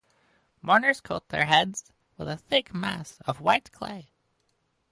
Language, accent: English, United States English